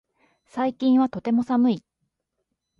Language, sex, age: Japanese, female, 40-49